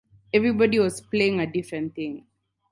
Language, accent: English, Kenyan English